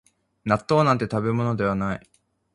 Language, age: Japanese, 19-29